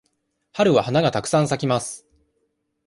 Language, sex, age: Japanese, male, 19-29